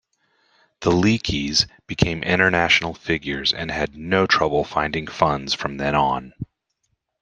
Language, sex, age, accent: English, male, 40-49, United States English